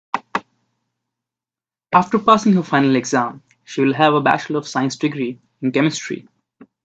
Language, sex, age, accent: English, male, 19-29, India and South Asia (India, Pakistan, Sri Lanka)